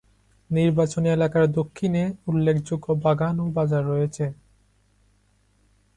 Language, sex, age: Bengali, male, 19-29